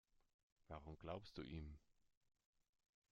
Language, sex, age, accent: German, male, 30-39, Deutschland Deutsch